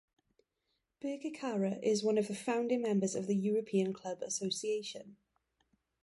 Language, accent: English, Welsh English